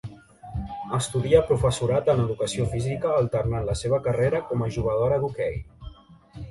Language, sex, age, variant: Catalan, male, 19-29, Central